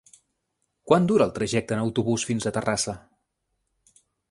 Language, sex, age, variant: Catalan, male, 30-39, Central